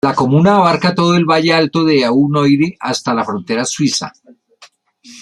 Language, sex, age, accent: Spanish, male, 60-69, Caribe: Cuba, Venezuela, Puerto Rico, República Dominicana, Panamá, Colombia caribeña, México caribeño, Costa del golfo de México